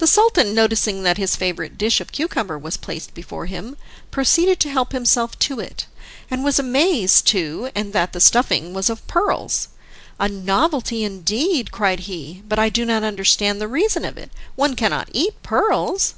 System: none